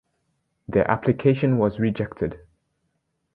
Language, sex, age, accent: English, male, 19-29, United States English